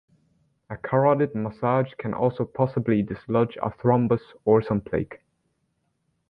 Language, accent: English, United States English